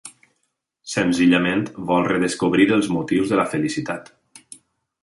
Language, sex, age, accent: Catalan, male, 30-39, valencià